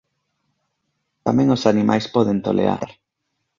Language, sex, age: Galician, male, 19-29